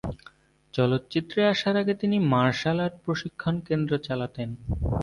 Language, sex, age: Bengali, male, 19-29